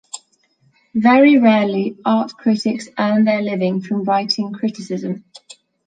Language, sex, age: English, female, 19-29